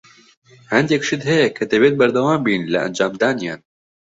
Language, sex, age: Central Kurdish, male, 19-29